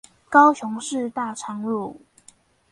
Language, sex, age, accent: Chinese, female, under 19, 出生地：新北市